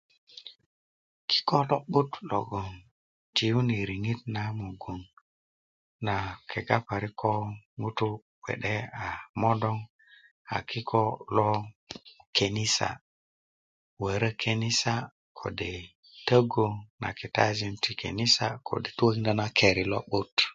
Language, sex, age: Kuku, male, 30-39